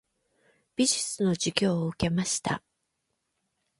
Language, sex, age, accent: Japanese, female, 50-59, 関西; 関東